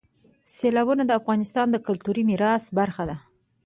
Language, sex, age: Pashto, female, 19-29